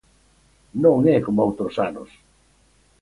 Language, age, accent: Galician, 70-79, Atlántico (seseo e gheada)